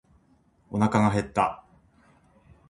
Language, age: Japanese, 40-49